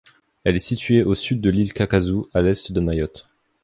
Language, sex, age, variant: French, male, 19-29, Français de métropole